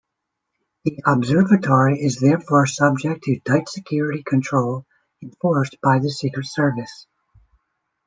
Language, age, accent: English, 30-39, United States English